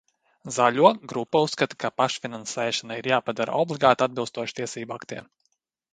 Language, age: Latvian, 30-39